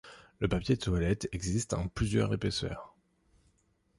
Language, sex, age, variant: French, male, 19-29, Français de métropole